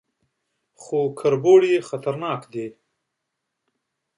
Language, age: Pashto, 40-49